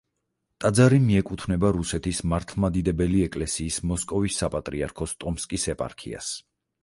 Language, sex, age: Georgian, male, 40-49